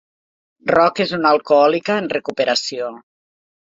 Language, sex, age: Catalan, female, 60-69